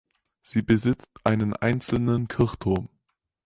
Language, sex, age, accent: German, male, under 19, Deutschland Deutsch